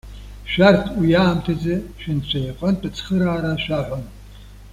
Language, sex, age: Abkhazian, male, 70-79